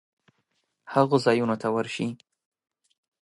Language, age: Pashto, 19-29